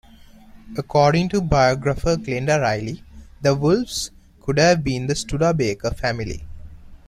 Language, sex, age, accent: English, male, 19-29, England English